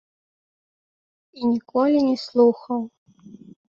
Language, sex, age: Belarusian, female, 19-29